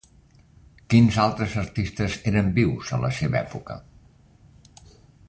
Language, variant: Catalan, Central